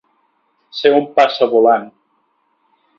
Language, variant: Catalan, Central